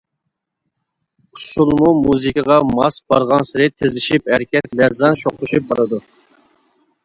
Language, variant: Uyghur, ئۇيغۇر تىلى